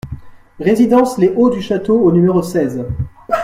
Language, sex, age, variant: French, male, 19-29, Français de métropole